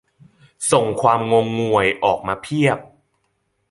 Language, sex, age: Thai, male, 19-29